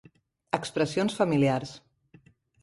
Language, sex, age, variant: Catalan, female, 40-49, Central